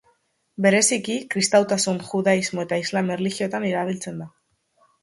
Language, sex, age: Basque, female, under 19